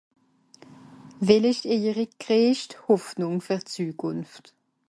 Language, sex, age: Swiss German, female, 19-29